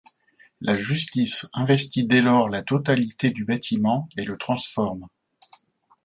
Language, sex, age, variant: French, male, 40-49, Français de métropole